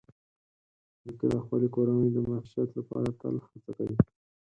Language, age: Pashto, 19-29